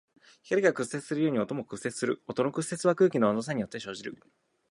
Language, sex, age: Japanese, male, 19-29